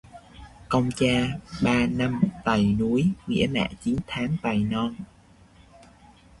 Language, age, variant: Vietnamese, 19-29, Sài Gòn